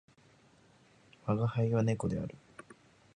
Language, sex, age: Japanese, male, 19-29